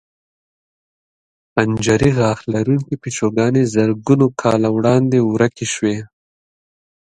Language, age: Pashto, 19-29